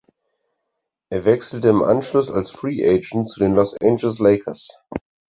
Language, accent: German, Deutschland Deutsch